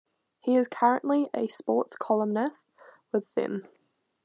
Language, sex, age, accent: English, female, 19-29, New Zealand English